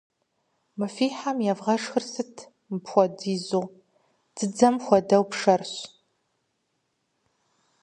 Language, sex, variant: Kabardian, female, Адыгэбзэ (Къэбэрдей, Кирил, псоми зэдай)